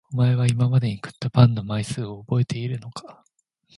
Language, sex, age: Japanese, male, 19-29